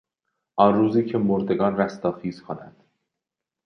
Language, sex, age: Persian, male, 19-29